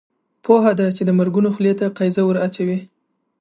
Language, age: Pashto, 19-29